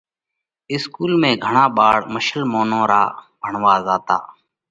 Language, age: Parkari Koli, 30-39